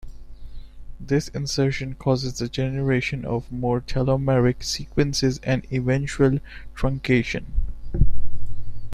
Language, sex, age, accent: English, male, 19-29, India and South Asia (India, Pakistan, Sri Lanka)